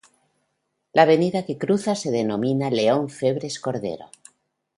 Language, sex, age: Spanish, female, 60-69